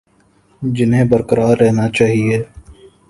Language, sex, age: Urdu, male, 19-29